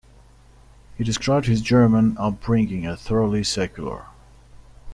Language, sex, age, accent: English, male, 30-39, England English